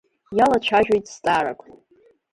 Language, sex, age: Abkhazian, female, under 19